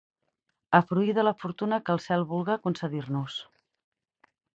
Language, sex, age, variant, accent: Catalan, female, 40-49, Central, Camp de Tarragona